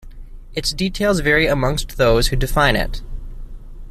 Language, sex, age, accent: English, male, 19-29, United States English